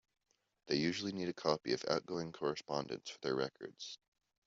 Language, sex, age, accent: English, male, under 19, Canadian English